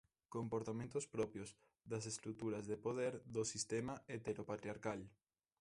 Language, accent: Galician, Normativo (estándar)